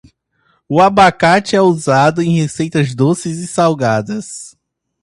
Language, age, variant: Portuguese, 19-29, Portuguese (Brasil)